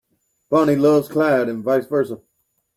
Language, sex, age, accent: English, male, 30-39, United States English